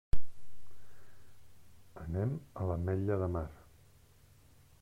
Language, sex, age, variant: Catalan, male, 40-49, Central